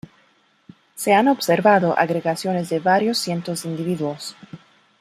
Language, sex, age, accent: Spanish, female, 30-39, América central